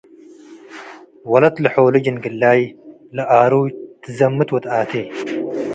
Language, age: Tigre, 19-29